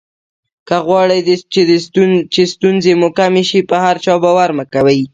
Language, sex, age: Pashto, female, under 19